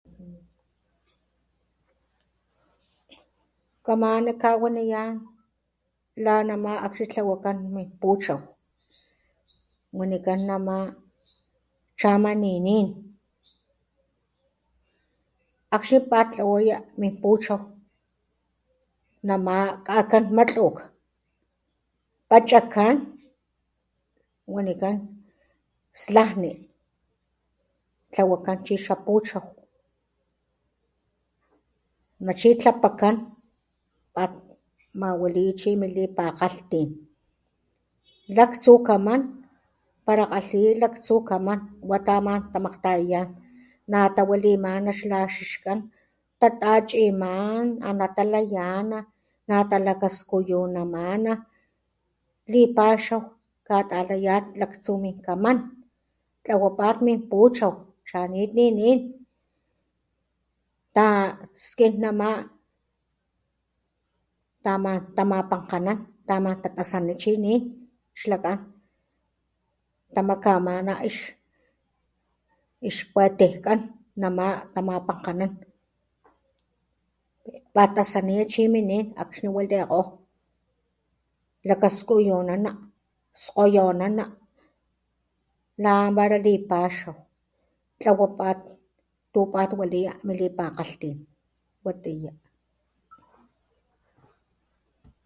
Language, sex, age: Papantla Totonac, female, 40-49